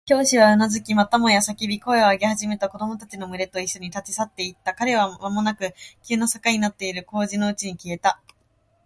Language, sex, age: Japanese, female, 19-29